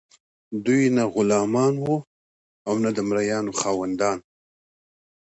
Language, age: Pashto, 40-49